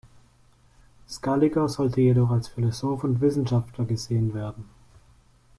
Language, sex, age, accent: German, male, 19-29, Deutschland Deutsch